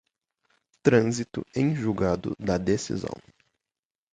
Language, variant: Portuguese, Portuguese (Brasil)